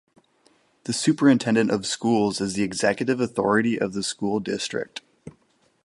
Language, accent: English, United States English